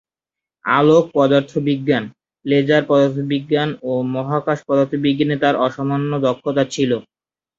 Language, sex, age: Bengali, male, 19-29